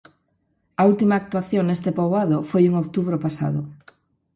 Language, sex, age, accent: Galician, female, 40-49, Normativo (estándar)